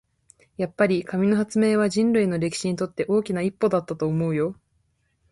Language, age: Japanese, 19-29